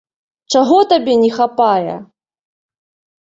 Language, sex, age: Belarusian, female, 30-39